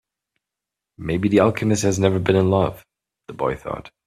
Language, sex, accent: English, male, United States English